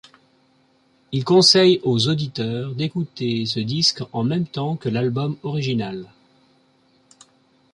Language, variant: French, Français de métropole